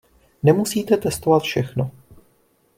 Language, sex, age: Czech, male, 30-39